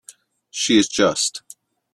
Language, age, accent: English, 40-49, United States English